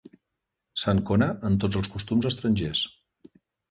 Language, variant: Catalan, Central